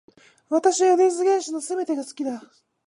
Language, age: Japanese, 19-29